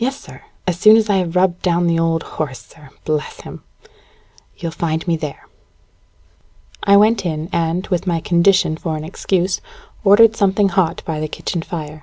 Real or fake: real